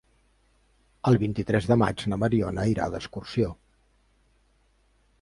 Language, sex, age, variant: Catalan, male, 50-59, Central